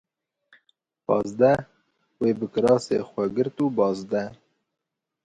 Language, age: Kurdish, 19-29